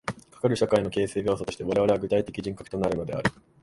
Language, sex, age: Japanese, male, 19-29